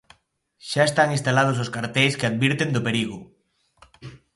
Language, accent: Galician, Oriental (común en zona oriental)